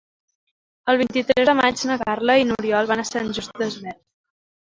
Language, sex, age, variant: Catalan, female, 19-29, Central